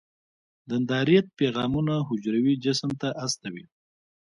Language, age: Pashto, 30-39